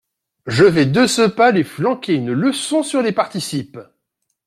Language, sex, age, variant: French, male, 40-49, Français de métropole